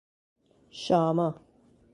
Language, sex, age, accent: English, female, 50-59, West Indies and Bermuda (Bahamas, Bermuda, Jamaica, Trinidad)